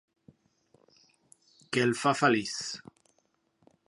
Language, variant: Catalan, Central